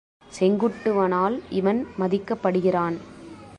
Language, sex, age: Tamil, female, 19-29